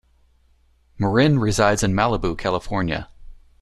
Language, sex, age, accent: English, male, 40-49, United States English